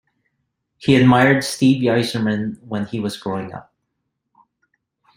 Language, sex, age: English, male, 40-49